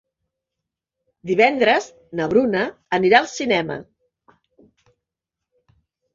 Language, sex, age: Catalan, female, 50-59